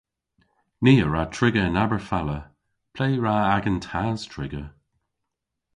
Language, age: Cornish, 50-59